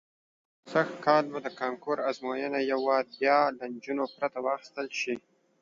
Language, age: Pashto, 19-29